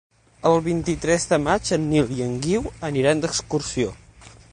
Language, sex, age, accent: Catalan, male, 19-29, central; nord-occidental